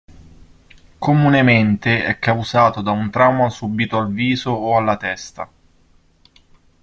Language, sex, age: Italian, male, 19-29